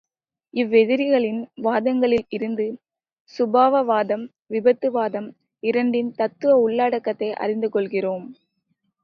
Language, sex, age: Tamil, female, 19-29